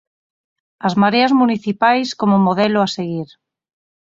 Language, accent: Galician, Normativo (estándar)